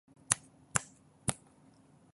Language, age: Welsh, 19-29